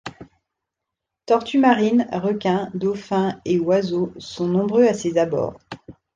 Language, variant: French, Français de métropole